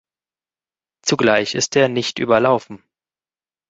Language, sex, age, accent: German, male, 30-39, Deutschland Deutsch